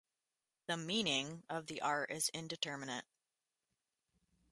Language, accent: English, United States English